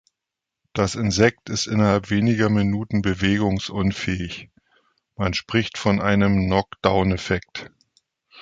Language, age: German, 40-49